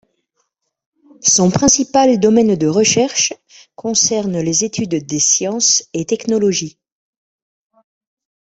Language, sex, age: French, female, 50-59